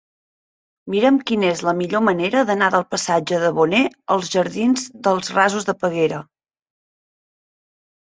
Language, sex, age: Catalan, female, 40-49